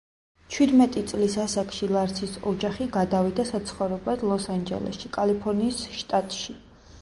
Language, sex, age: Georgian, female, 30-39